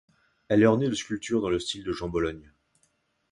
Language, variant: French, Français de métropole